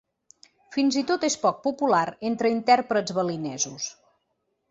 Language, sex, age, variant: Catalan, female, 40-49, Central